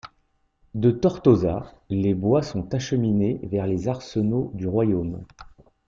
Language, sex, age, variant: French, male, 40-49, Français de métropole